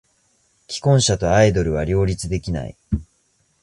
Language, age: Japanese, 19-29